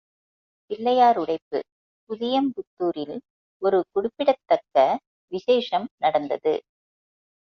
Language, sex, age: Tamil, female, 50-59